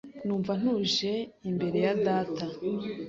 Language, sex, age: Kinyarwanda, female, 19-29